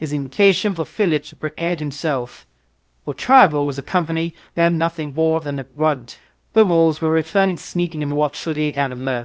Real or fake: fake